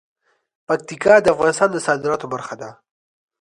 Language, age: Pashto, 19-29